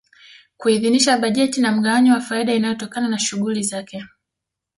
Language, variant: Swahili, Kiswahili cha Bara ya Tanzania